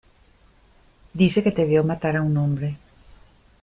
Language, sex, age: Spanish, female, 50-59